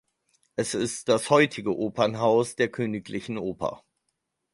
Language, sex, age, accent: German, male, 30-39, Deutschland Deutsch